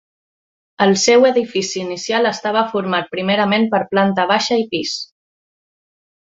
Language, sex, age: Catalan, female, 30-39